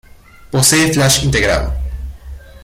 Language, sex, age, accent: Spanish, male, 19-29, México